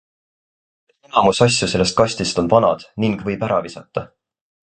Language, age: Estonian, 19-29